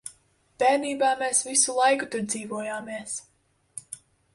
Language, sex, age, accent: Latvian, female, 19-29, Riga